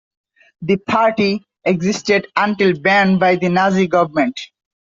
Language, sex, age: English, male, under 19